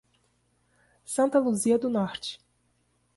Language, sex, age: Portuguese, female, 30-39